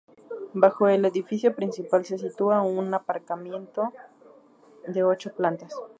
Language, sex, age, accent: Spanish, female, 19-29, México